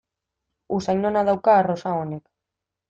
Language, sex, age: Basque, female, 19-29